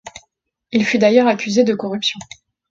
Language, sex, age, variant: French, female, 40-49, Français de métropole